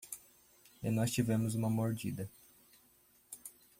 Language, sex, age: Portuguese, male, 19-29